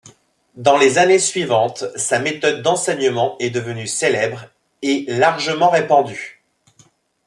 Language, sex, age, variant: French, male, 30-39, Français de métropole